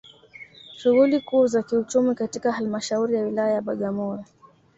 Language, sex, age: Swahili, female, 19-29